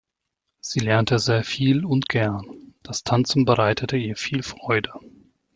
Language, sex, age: German, male, 30-39